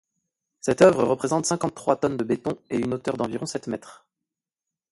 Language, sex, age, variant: French, male, 30-39, Français de métropole